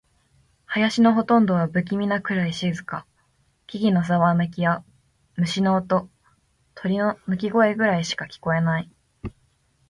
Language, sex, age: Japanese, female, 19-29